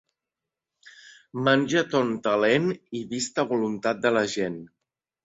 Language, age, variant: Catalan, 19-29, Balear